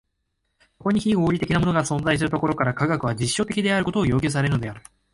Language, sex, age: Japanese, male, 19-29